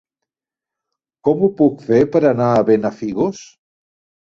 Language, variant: Catalan, Central